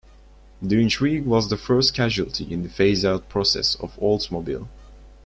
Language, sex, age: English, male, 19-29